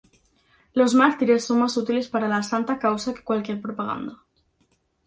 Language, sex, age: Spanish, female, under 19